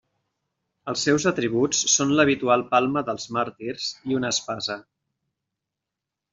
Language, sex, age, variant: Catalan, male, 40-49, Central